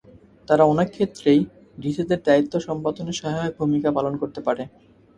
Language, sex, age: Bengali, male, 19-29